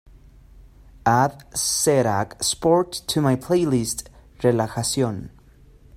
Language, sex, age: English, male, 30-39